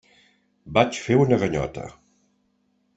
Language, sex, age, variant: Catalan, male, 50-59, Central